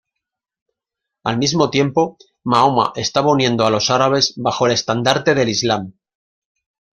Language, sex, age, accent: Spanish, male, 50-59, España: Norte peninsular (Asturias, Castilla y León, Cantabria, País Vasco, Navarra, Aragón, La Rioja, Guadalajara, Cuenca)